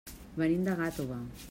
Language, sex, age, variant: Catalan, female, 40-49, Central